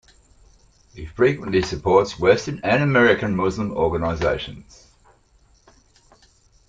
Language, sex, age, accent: English, male, 60-69, Australian English